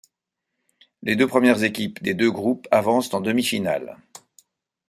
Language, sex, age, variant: French, male, 60-69, Français de métropole